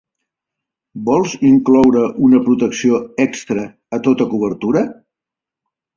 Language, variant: Catalan, Central